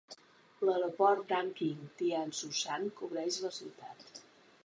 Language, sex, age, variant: Catalan, female, 50-59, Central